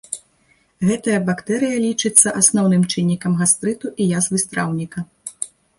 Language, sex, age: Belarusian, female, 19-29